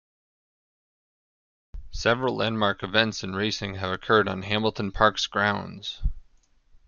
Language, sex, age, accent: English, male, 19-29, United States English